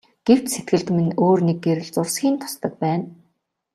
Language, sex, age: Mongolian, female, 19-29